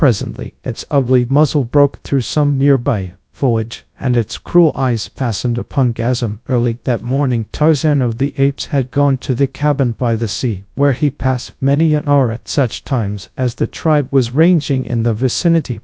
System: TTS, GradTTS